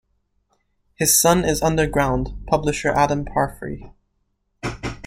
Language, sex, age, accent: English, male, 19-29, United States English